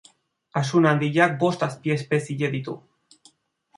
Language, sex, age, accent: Basque, male, 30-39, Erdialdekoa edo Nafarra (Gipuzkoa, Nafarroa)